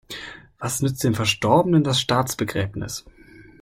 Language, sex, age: German, male, 19-29